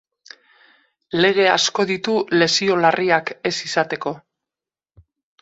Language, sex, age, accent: Basque, female, 40-49, Mendebalekoa (Araba, Bizkaia, Gipuzkoako mendebaleko herri batzuk)